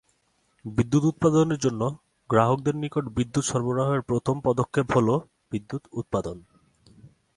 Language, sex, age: Bengali, male, 19-29